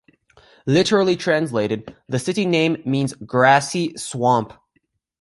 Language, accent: English, United States English